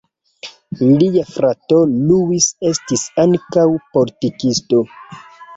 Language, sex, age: Esperanto, male, 30-39